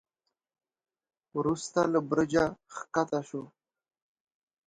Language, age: Pashto, under 19